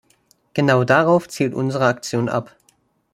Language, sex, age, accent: German, male, under 19, Deutschland Deutsch